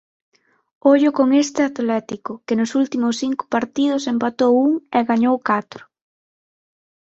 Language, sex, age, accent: Galician, female, 19-29, Atlántico (seseo e gheada); Normativo (estándar)